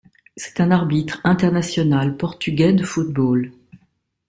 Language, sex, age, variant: French, female, 50-59, Français de métropole